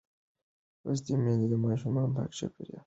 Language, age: Pashto, under 19